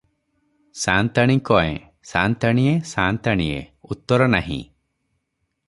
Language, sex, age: Odia, male, 30-39